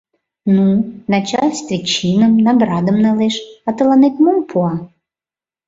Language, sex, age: Mari, female, 30-39